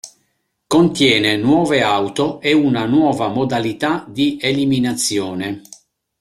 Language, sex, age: Italian, male, 50-59